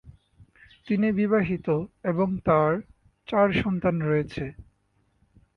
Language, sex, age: Bengali, male, 19-29